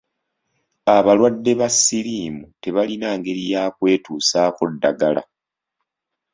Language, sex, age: Ganda, male, 30-39